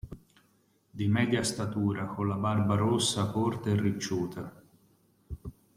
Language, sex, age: Italian, male, 40-49